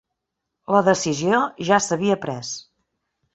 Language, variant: Catalan, Central